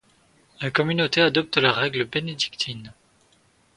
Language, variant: French, Français de métropole